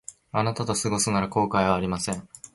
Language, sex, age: Japanese, male, 19-29